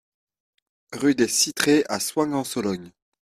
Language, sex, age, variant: French, male, 30-39, Français de métropole